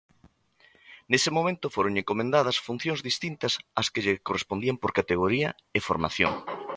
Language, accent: Galician, Normativo (estándar)